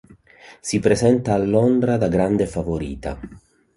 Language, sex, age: Italian, male, 40-49